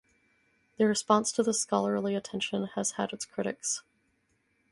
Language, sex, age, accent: English, female, 30-39, United States English